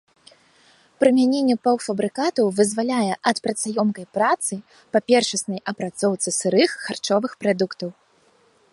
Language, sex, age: Belarusian, female, 19-29